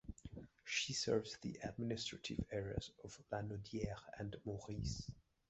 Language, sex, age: English, male, 19-29